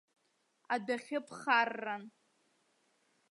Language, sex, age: Abkhazian, female, under 19